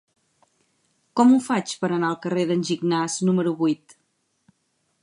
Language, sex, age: Catalan, female, 40-49